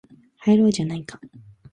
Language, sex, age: Japanese, female, 19-29